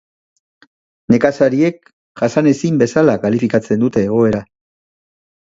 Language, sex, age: Basque, male, 50-59